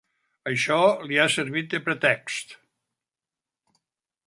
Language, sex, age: Catalan, male, 80-89